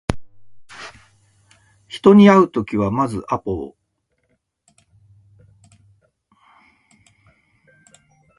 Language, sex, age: Japanese, male, 50-59